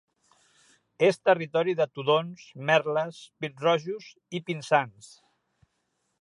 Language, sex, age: Catalan, male, 60-69